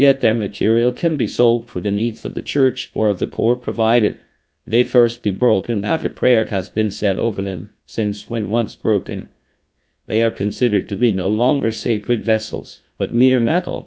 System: TTS, GlowTTS